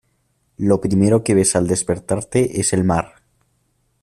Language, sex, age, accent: Spanish, male, under 19, España: Centro-Sur peninsular (Madrid, Toledo, Castilla-La Mancha)